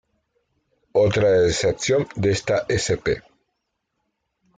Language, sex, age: Spanish, male, 40-49